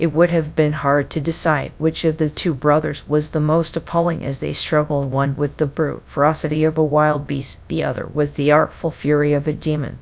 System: TTS, GradTTS